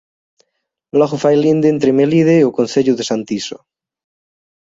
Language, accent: Galician, Atlántico (seseo e gheada)